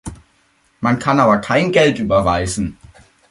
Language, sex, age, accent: German, male, under 19, Deutschland Deutsch